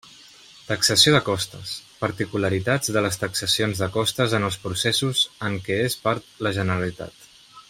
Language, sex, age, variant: Catalan, male, 30-39, Central